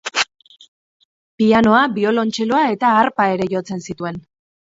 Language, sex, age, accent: Basque, female, 30-39, Mendebalekoa (Araba, Bizkaia, Gipuzkoako mendebaleko herri batzuk)